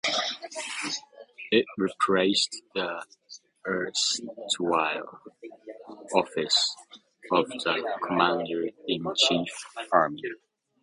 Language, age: English, 19-29